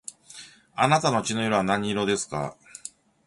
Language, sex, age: Japanese, male, 50-59